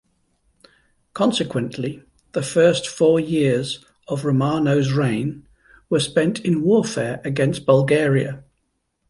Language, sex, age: English, male, 50-59